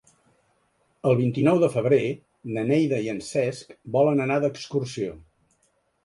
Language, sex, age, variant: Catalan, male, 60-69, Central